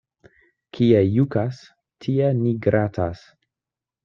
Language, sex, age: Esperanto, male, 19-29